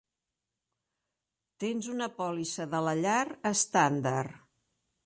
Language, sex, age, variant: Catalan, female, 50-59, Central